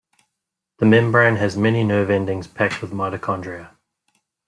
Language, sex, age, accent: English, male, 30-39, New Zealand English